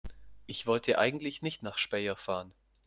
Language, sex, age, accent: German, male, under 19, Deutschland Deutsch